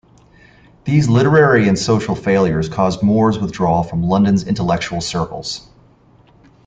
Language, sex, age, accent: English, male, 30-39, United States English